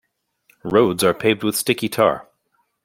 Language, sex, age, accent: English, male, 40-49, Canadian English